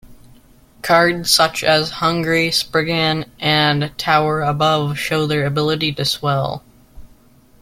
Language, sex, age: English, male, 19-29